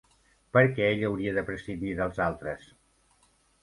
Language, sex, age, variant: Catalan, male, 50-59, Central